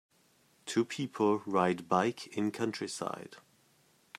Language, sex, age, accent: English, male, 30-39, England English